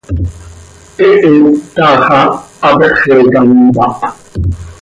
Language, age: Seri, 40-49